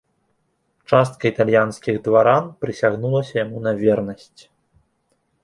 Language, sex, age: Belarusian, male, 19-29